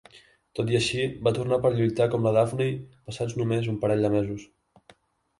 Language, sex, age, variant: Catalan, male, 19-29, Central